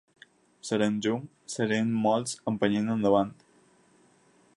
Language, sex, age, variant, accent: Catalan, male, 19-29, Balear, mallorquí